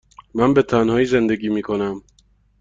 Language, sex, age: Persian, male, 19-29